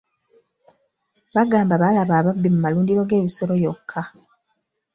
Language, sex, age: Ganda, female, 19-29